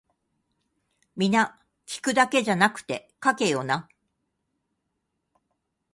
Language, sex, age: Japanese, female, 60-69